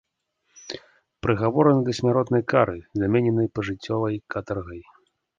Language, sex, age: Belarusian, male, 30-39